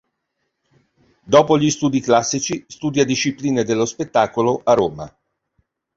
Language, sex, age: Italian, male, 60-69